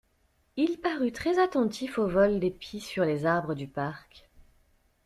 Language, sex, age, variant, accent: French, female, 30-39, Français d'Amérique du Nord, Français du Canada